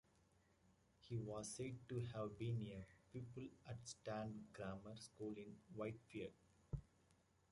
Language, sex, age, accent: English, male, 19-29, United States English